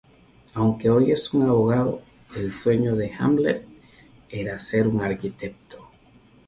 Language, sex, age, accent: Spanish, male, 40-49, Caribe: Cuba, Venezuela, Puerto Rico, República Dominicana, Panamá, Colombia caribeña, México caribeño, Costa del golfo de México